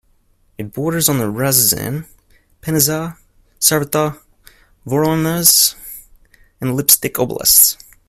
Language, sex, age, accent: English, male, 19-29, United States English